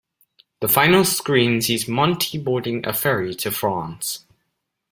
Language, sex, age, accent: English, male, under 19, United States English